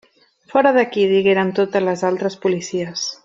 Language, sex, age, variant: Catalan, female, 40-49, Central